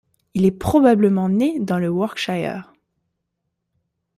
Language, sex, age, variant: French, female, 19-29, Français de métropole